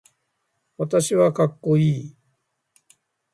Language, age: Japanese, 50-59